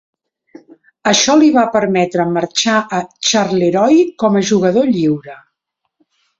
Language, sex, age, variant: Catalan, female, 60-69, Central